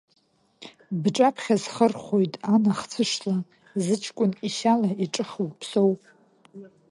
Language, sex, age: Abkhazian, female, 30-39